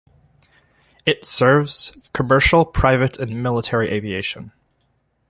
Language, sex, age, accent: English, male, 19-29, Canadian English